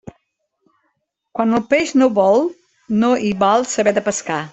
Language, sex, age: Catalan, female, 60-69